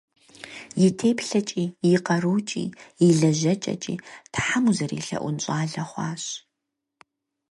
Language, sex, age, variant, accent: Kabardian, female, 30-39, Адыгэбзэ (Къэбэрдей, Кирил, псоми зэдай), Джылэхъстэней (Gilahsteney)